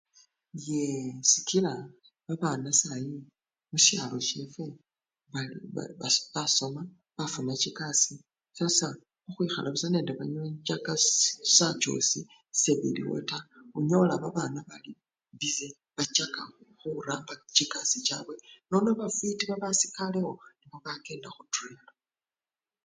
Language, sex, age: Luyia, female, 50-59